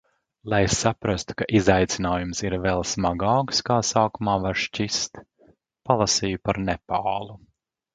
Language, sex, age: Latvian, male, 40-49